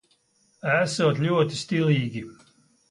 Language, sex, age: Latvian, male, 70-79